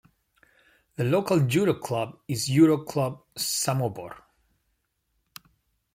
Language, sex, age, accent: English, male, 30-39, United States English